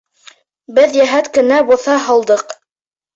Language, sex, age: Bashkir, male, under 19